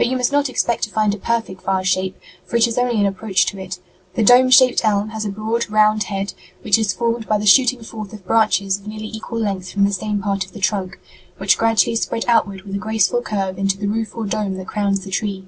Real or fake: real